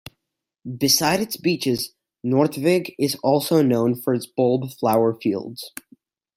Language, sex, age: English, male, 19-29